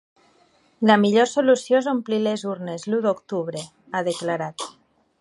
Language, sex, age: Catalan, female, 30-39